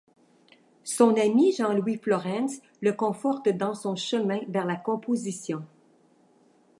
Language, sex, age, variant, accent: French, female, 70-79, Français d'Amérique du Nord, Français du Canada